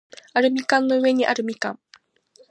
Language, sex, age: Japanese, female, 19-29